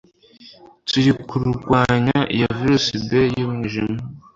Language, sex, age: Kinyarwanda, male, under 19